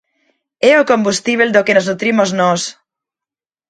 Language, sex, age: Galician, female, 40-49